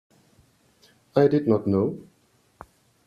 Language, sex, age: English, male, 40-49